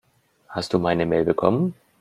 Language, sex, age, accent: German, male, 30-39, Deutschland Deutsch